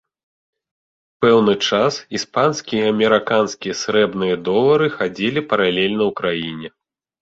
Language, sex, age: Belarusian, male, 30-39